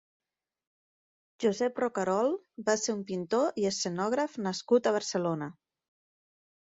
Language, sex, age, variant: Catalan, female, 30-39, Nord-Occidental